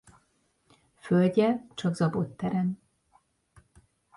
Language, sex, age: Hungarian, female, 40-49